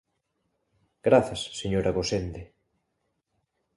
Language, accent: Galician, Central (gheada)